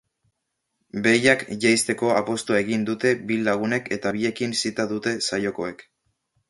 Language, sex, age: Basque, male, under 19